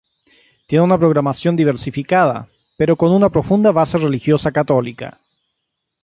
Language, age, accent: Spanish, 40-49, Chileno: Chile, Cuyo